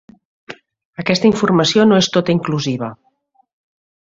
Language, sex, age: Catalan, female, 50-59